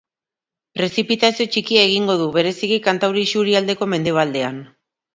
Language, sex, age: Basque, female, 40-49